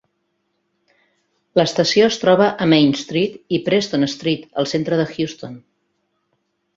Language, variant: Catalan, Central